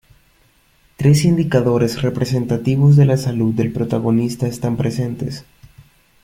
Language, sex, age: Spanish, male, under 19